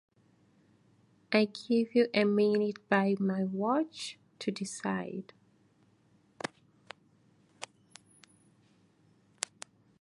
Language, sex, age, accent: English, female, 19-29, England English